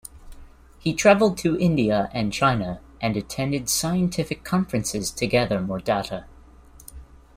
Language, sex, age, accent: English, male, 19-29, New Zealand English